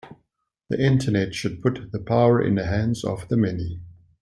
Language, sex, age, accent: English, male, 40-49, Southern African (South Africa, Zimbabwe, Namibia)